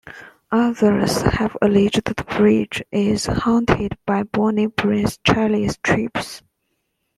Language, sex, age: English, female, 19-29